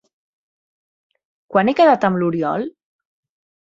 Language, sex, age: Catalan, female, 30-39